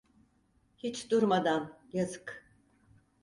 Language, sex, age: Turkish, female, 60-69